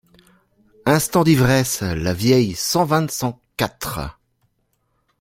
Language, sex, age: French, male, 40-49